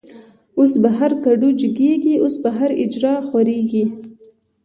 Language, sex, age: Pashto, female, 19-29